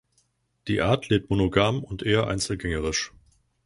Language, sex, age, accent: German, male, 19-29, Deutschland Deutsch